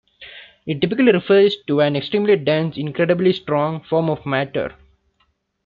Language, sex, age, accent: English, male, 19-29, India and South Asia (India, Pakistan, Sri Lanka)